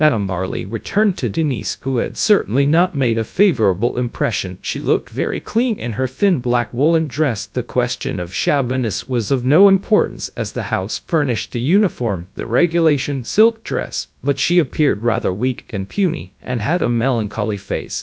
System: TTS, GradTTS